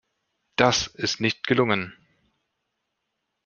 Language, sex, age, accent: German, male, 40-49, Deutschland Deutsch